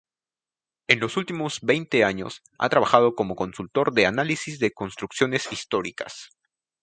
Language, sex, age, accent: Spanish, male, under 19, Andino-Pacífico: Colombia, Perú, Ecuador, oeste de Bolivia y Venezuela andina